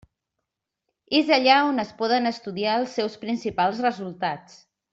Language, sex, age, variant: Catalan, female, 50-59, Central